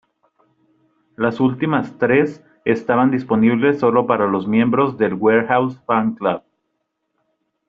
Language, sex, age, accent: Spanish, male, 19-29, México